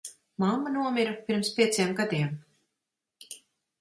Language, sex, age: Latvian, female, 50-59